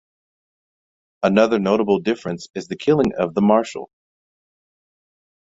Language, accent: English, United States English